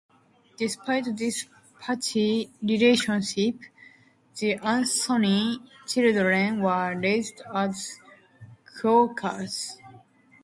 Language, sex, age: English, female, under 19